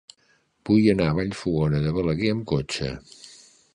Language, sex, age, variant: Catalan, male, 60-69, Central